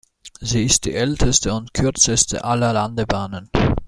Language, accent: German, Österreichisches Deutsch